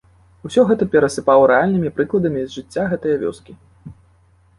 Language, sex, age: Belarusian, male, 19-29